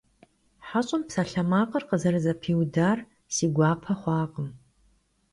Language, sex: Kabardian, female